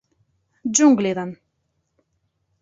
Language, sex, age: Bashkir, female, 19-29